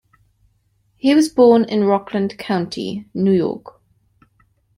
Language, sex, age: English, female, 30-39